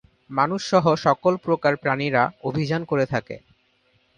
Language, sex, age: Bengali, male, 19-29